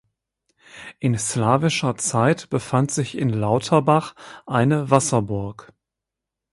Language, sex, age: German, male, 50-59